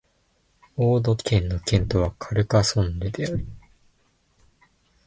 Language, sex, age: Japanese, male, 19-29